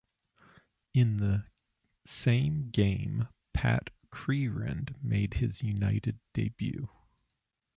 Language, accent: English, United States English